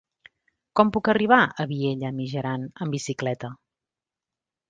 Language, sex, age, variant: Catalan, female, 40-49, Central